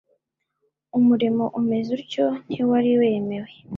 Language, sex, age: Kinyarwanda, female, 19-29